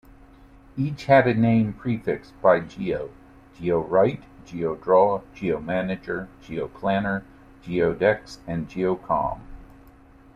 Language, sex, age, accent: English, male, 40-49, United States English